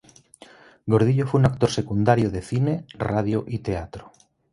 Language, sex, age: Spanish, male, 40-49